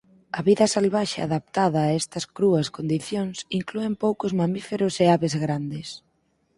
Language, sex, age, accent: Galician, female, 19-29, Normativo (estándar)